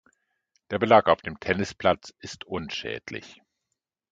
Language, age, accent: German, 50-59, Deutschland Deutsch